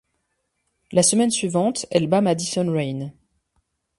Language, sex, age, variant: French, female, 40-49, Français de métropole